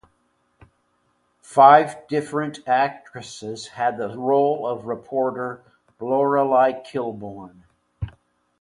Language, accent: English, United States English